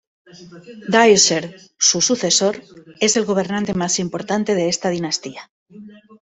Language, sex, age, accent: Spanish, female, 50-59, España: Centro-Sur peninsular (Madrid, Toledo, Castilla-La Mancha)